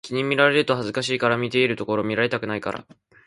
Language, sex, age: Japanese, male, 19-29